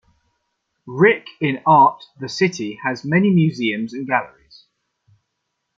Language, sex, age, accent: English, male, 19-29, England English